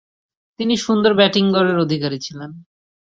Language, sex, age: Bengali, male, 19-29